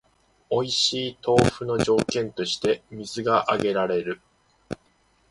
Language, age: Japanese, 19-29